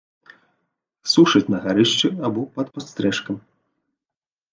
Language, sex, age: Belarusian, male, 30-39